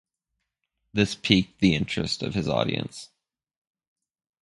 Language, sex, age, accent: English, male, 30-39, United States English